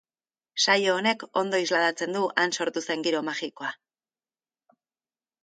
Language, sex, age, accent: Basque, female, 30-39, Erdialdekoa edo Nafarra (Gipuzkoa, Nafarroa)